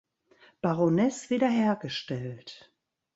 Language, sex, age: German, female, 60-69